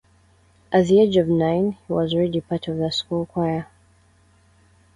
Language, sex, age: English, female, 19-29